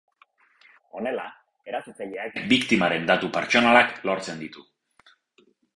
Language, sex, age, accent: Basque, male, 30-39, Mendebalekoa (Araba, Bizkaia, Gipuzkoako mendebaleko herri batzuk)